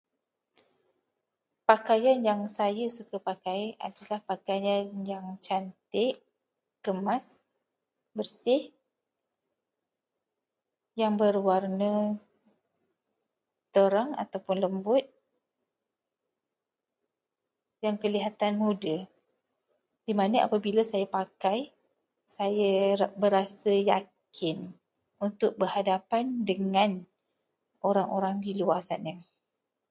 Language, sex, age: Malay, female, 30-39